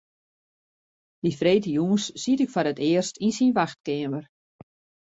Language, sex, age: Western Frisian, female, 50-59